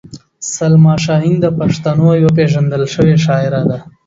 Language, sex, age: Pashto, male, 19-29